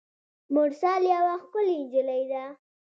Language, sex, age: Pashto, female, under 19